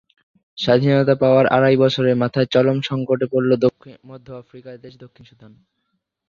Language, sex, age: Bengali, male, under 19